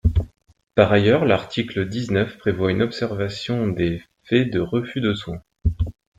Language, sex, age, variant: French, male, 30-39, Français de métropole